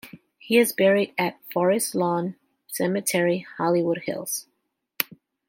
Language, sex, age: English, female, 19-29